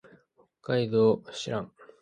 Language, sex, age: Japanese, male, 19-29